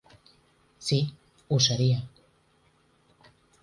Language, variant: Catalan, Central